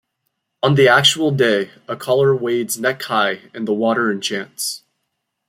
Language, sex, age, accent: English, male, 19-29, United States English